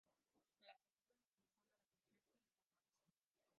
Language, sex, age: Spanish, female, 19-29